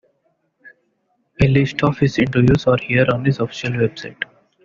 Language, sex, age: English, male, 19-29